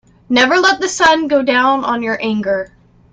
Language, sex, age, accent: English, female, 19-29, United States English